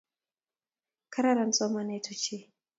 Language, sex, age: Kalenjin, female, 19-29